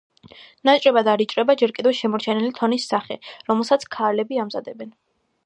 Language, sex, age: Georgian, female, under 19